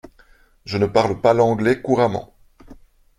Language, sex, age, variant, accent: French, male, 40-49, Français d'Europe, Français de Belgique